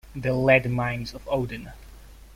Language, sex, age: English, male, 19-29